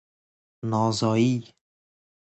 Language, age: Persian, 19-29